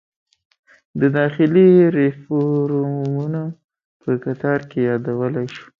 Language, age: Pashto, 19-29